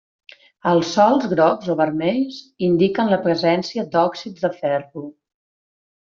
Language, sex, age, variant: Catalan, female, 40-49, Central